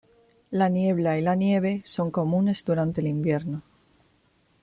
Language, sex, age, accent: Spanish, female, 19-29, España: Sur peninsular (Andalucia, Extremadura, Murcia)